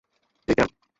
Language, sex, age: Bengali, male, 19-29